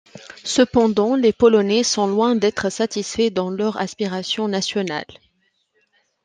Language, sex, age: French, female, 19-29